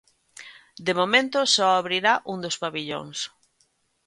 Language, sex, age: Galician, female, 30-39